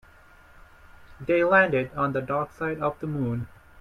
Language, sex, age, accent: English, male, 19-29, India and South Asia (India, Pakistan, Sri Lanka)